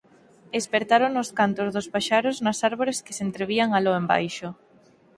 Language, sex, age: Galician, female, 19-29